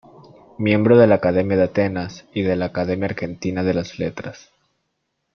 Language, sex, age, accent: Spanish, male, under 19, Andino-Pacífico: Colombia, Perú, Ecuador, oeste de Bolivia y Venezuela andina